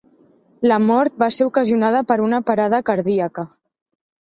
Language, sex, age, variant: Catalan, male, 40-49, Central